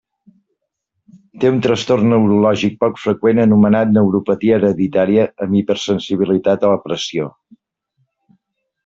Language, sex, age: Catalan, male, 50-59